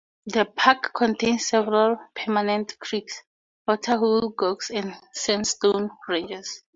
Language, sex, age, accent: English, female, 19-29, Southern African (South Africa, Zimbabwe, Namibia)